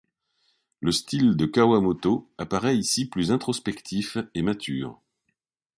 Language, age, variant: French, 50-59, Français de métropole